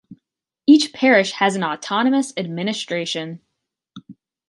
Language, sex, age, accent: English, female, under 19, United States English